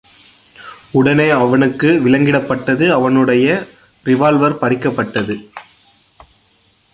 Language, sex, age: Tamil, male, 19-29